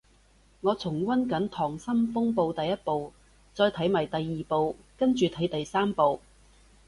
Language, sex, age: Cantonese, female, 40-49